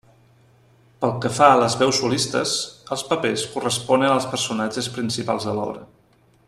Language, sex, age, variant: Catalan, male, 40-49, Central